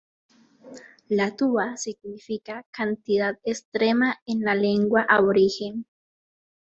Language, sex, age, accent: Spanish, female, 19-29, Caribe: Cuba, Venezuela, Puerto Rico, República Dominicana, Panamá, Colombia caribeña, México caribeño, Costa del golfo de México